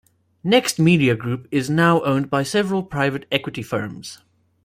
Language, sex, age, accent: English, male, 19-29, Southern African (South Africa, Zimbabwe, Namibia)